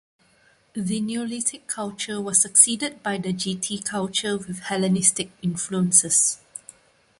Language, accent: English, Malaysian English